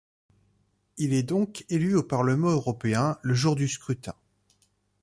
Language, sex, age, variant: French, male, 30-39, Français de métropole